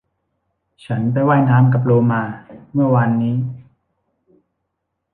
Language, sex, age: Thai, male, 19-29